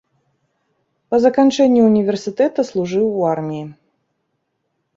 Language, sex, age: Belarusian, female, 30-39